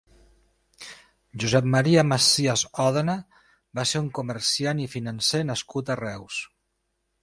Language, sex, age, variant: Catalan, male, 50-59, Nord-Occidental